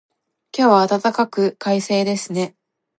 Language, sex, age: Japanese, female, 19-29